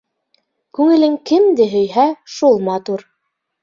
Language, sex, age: Bashkir, female, 30-39